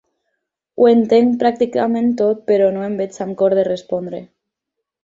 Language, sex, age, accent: Catalan, female, 19-29, valencià